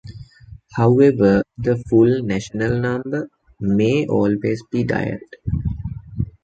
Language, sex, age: English, male, 19-29